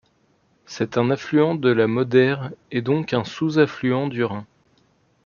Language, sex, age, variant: French, male, 19-29, Français de métropole